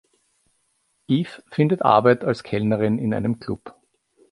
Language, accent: German, Österreichisches Deutsch